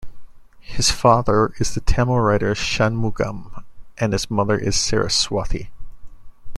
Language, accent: English, United States English